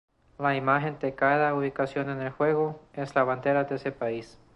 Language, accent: Spanish, Andino-Pacífico: Colombia, Perú, Ecuador, oeste de Bolivia y Venezuela andina